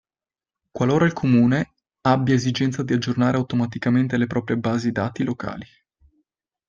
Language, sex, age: Italian, male, 19-29